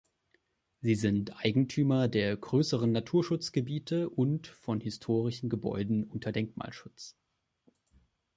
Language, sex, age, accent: German, male, 19-29, Deutschland Deutsch